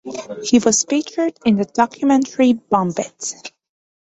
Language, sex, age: English, female, 19-29